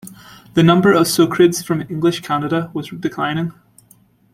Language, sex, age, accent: English, male, 19-29, Irish English